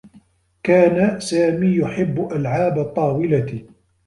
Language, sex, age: Arabic, male, 30-39